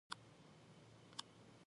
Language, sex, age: English, female, 19-29